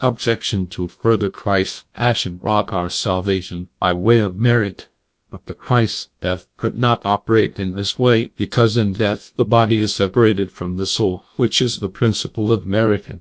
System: TTS, GlowTTS